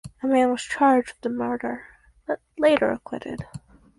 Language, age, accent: English, under 19, Canadian English